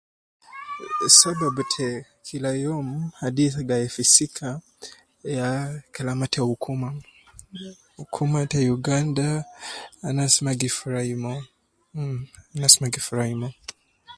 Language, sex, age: Nubi, male, 19-29